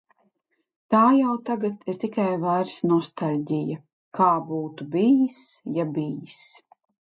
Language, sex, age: Latvian, female, 30-39